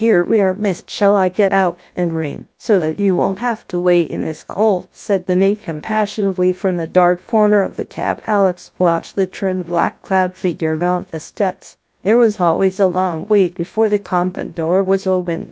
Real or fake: fake